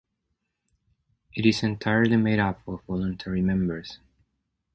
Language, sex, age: English, male, 30-39